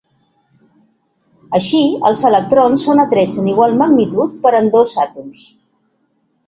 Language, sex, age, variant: Catalan, female, 50-59, Central